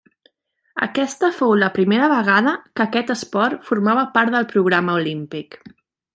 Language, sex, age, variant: Catalan, female, 30-39, Central